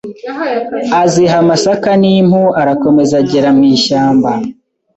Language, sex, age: Kinyarwanda, male, 19-29